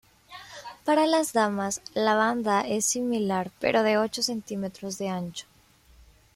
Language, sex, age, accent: Spanish, female, 19-29, América central